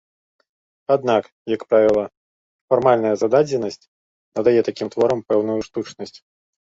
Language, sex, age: Belarusian, male, 40-49